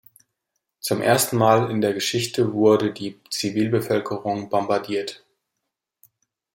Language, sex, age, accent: German, male, 19-29, Deutschland Deutsch